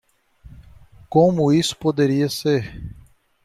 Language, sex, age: Portuguese, male, 40-49